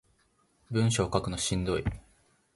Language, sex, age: Japanese, male, 19-29